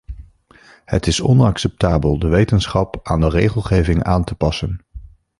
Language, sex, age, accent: Dutch, male, 19-29, Nederlands Nederlands